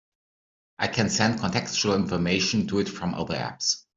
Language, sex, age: English, male, 50-59